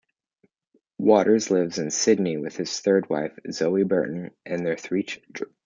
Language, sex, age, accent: English, male, under 19, Canadian English